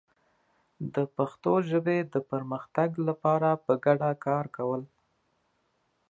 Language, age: Pashto, 30-39